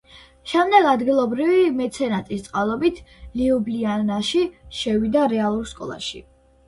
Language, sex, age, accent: Georgian, female, under 19, მშვიდი